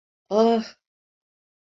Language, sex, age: Turkish, female, 70-79